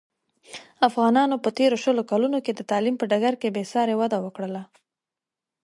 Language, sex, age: Pashto, female, 19-29